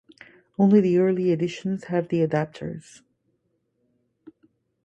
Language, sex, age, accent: English, female, 30-39, United States English